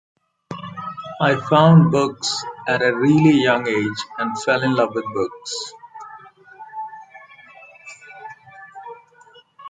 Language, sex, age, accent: English, male, 30-39, India and South Asia (India, Pakistan, Sri Lanka)